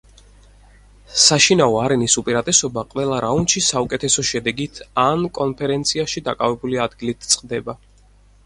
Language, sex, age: Georgian, male, 19-29